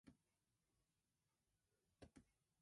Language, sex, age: English, female, under 19